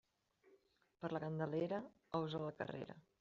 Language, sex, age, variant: Catalan, female, 30-39, Central